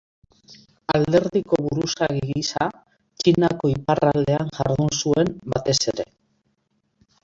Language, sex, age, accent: Basque, female, 60-69, Mendebalekoa (Araba, Bizkaia, Gipuzkoako mendebaleko herri batzuk)